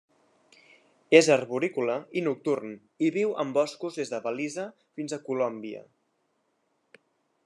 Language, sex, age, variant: Catalan, male, under 19, Central